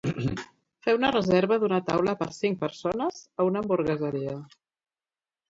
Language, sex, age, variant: Catalan, female, 50-59, Central